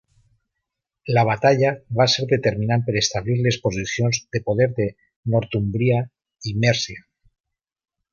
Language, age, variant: Catalan, 50-59, Valencià meridional